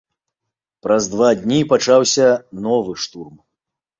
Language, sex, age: Belarusian, male, 30-39